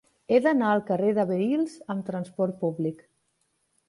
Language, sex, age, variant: Catalan, female, 40-49, Central